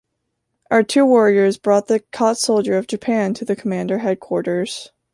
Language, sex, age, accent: English, female, under 19, United States English